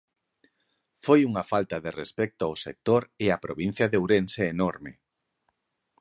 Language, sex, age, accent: Galician, male, 40-49, Normativo (estándar)